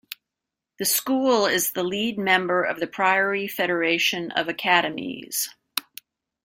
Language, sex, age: English, female, 50-59